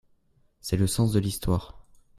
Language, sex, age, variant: French, male, under 19, Français de métropole